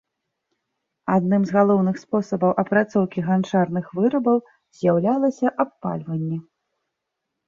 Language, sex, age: Belarusian, female, 30-39